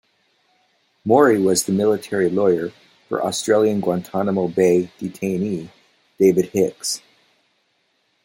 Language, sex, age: English, male, 50-59